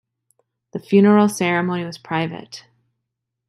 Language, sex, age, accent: English, female, 30-39, United States English